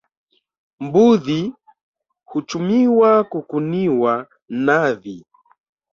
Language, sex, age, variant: Swahili, male, 40-49, Kiswahili cha Bara ya Tanzania